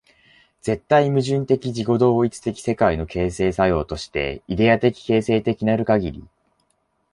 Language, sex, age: Japanese, male, 30-39